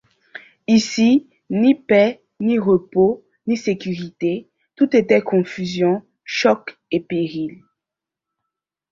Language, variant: French, Français d'Afrique subsaharienne et des îles africaines